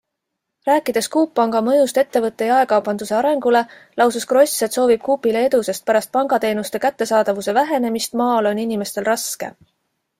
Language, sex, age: Estonian, female, 40-49